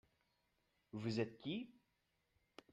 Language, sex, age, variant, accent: French, male, under 19, Français d'Amérique du Nord, Français du Canada